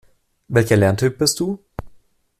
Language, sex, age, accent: German, male, 19-29, Deutschland Deutsch